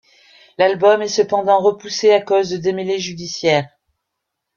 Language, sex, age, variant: French, female, 50-59, Français de métropole